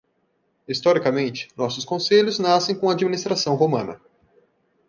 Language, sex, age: Portuguese, male, 30-39